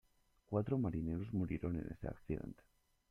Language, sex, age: Spanish, male, 19-29